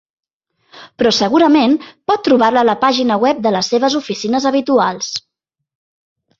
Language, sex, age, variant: Catalan, female, 40-49, Central